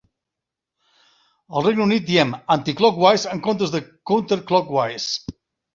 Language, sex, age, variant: Catalan, male, 60-69, Septentrional